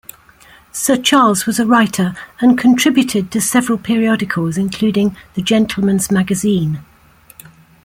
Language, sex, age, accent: English, female, 70-79, England English